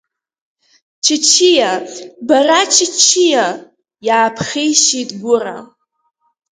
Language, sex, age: Abkhazian, female, under 19